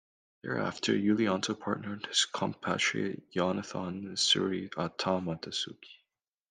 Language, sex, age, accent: English, male, under 19, Canadian English